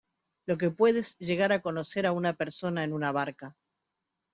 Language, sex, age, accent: Spanish, female, 40-49, Rioplatense: Argentina, Uruguay, este de Bolivia, Paraguay